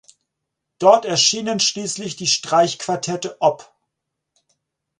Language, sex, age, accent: German, male, 40-49, Deutschland Deutsch